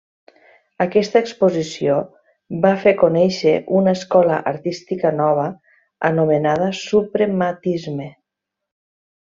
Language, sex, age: Catalan, female, 50-59